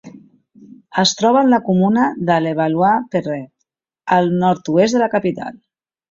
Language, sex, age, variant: Catalan, female, 40-49, Central